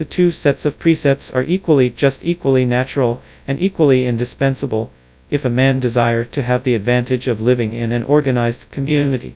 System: TTS, FastPitch